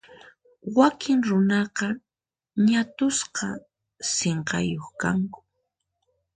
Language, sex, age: Puno Quechua, female, 30-39